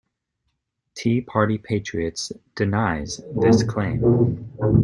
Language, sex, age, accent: English, male, 30-39, United States English